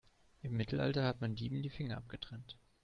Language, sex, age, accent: German, male, 19-29, Deutschland Deutsch